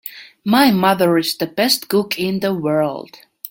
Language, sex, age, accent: English, female, 19-29, England English